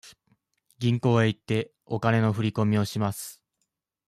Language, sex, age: Japanese, male, 19-29